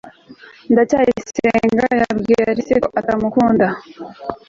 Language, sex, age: Kinyarwanda, female, 19-29